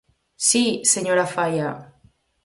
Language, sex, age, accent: Galician, female, 19-29, Normativo (estándar)